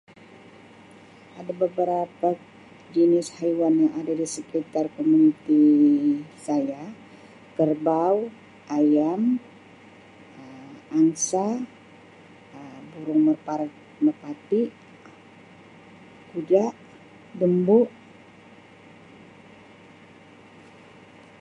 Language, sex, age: Sabah Malay, female, 60-69